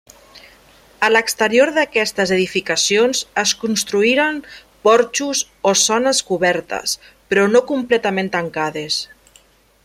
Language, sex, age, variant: Catalan, female, 40-49, Central